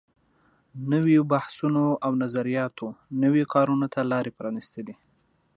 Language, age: Pashto, 19-29